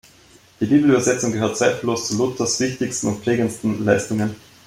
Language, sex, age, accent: German, male, 19-29, Österreichisches Deutsch